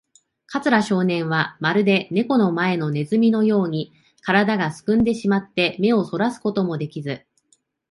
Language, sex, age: Japanese, female, 30-39